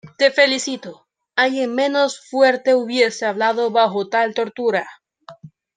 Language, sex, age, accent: Spanish, male, under 19, Caribe: Cuba, Venezuela, Puerto Rico, República Dominicana, Panamá, Colombia caribeña, México caribeño, Costa del golfo de México